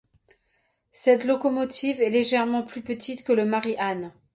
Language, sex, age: French, female, 40-49